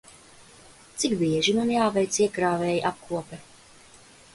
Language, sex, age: Latvian, female, 50-59